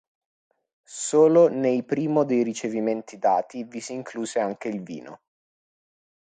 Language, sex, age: Italian, male, 19-29